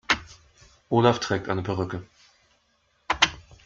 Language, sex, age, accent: German, male, 19-29, Deutschland Deutsch